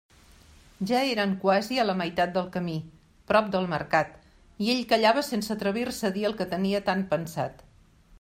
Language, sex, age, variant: Catalan, female, 60-69, Central